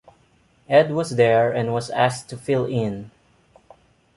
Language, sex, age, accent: English, male, 19-29, Filipino